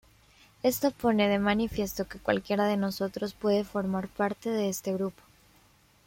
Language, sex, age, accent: Spanish, female, 19-29, América central